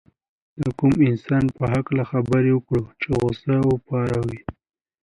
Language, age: Pashto, 19-29